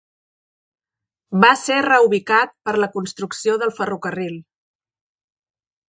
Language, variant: Catalan, Central